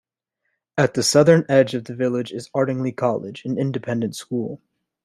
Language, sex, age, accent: English, male, 19-29, United States English